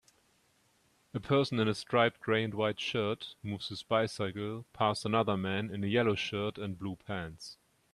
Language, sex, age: English, male, 30-39